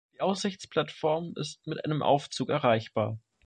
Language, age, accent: German, under 19, Deutschland Deutsch